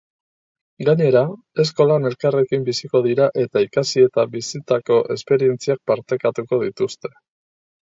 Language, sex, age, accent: Basque, male, 50-59, Erdialdekoa edo Nafarra (Gipuzkoa, Nafarroa)